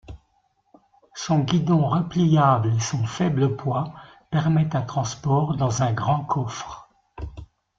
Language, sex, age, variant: French, male, 60-69, Français de métropole